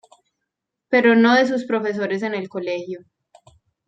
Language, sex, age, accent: Spanish, female, 30-39, Andino-Pacífico: Colombia, Perú, Ecuador, oeste de Bolivia y Venezuela andina